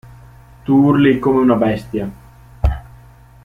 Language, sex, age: Italian, male, 19-29